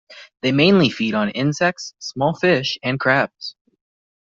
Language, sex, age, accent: English, male, 19-29, United States English